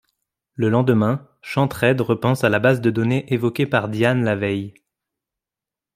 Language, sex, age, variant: French, male, 19-29, Français de métropole